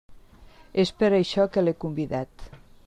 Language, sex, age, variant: Catalan, female, 60-69, Nord-Occidental